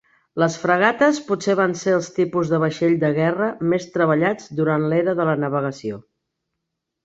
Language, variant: Catalan, Central